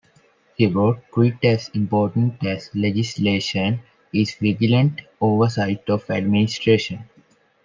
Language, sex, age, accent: English, male, 19-29, India and South Asia (India, Pakistan, Sri Lanka)